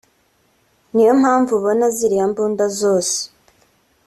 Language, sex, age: Kinyarwanda, female, 19-29